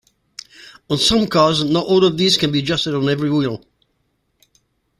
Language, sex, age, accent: English, male, 60-69, England English